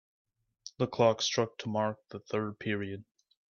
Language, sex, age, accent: English, male, 19-29, United States English